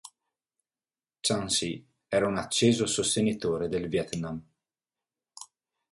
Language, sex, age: Italian, male, 30-39